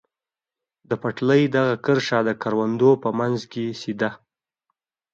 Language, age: Pashto, under 19